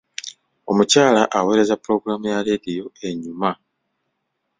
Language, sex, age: Ganda, male, 30-39